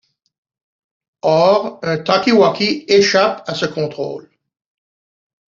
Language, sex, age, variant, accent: French, male, 40-49, Français d'Amérique du Nord, Français du Canada